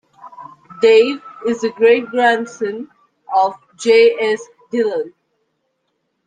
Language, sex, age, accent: English, female, 19-29, India and South Asia (India, Pakistan, Sri Lanka)